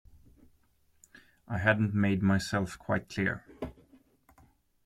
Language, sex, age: English, male, 30-39